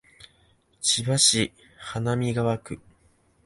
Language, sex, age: Japanese, male, 19-29